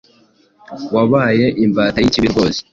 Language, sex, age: Kinyarwanda, male, 19-29